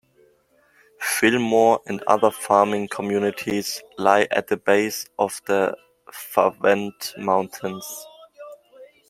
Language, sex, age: English, male, 19-29